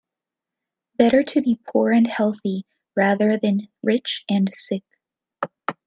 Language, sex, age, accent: English, female, 30-39, United States English